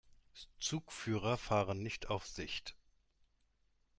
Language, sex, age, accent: German, male, 50-59, Deutschland Deutsch